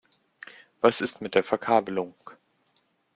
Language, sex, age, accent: German, male, 30-39, Deutschland Deutsch